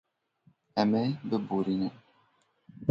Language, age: Kurdish, 19-29